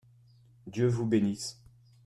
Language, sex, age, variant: French, male, 40-49, Français de métropole